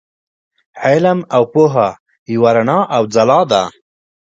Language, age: Pashto, 19-29